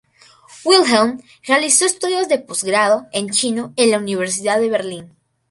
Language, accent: Spanish, Andino-Pacífico: Colombia, Perú, Ecuador, oeste de Bolivia y Venezuela andina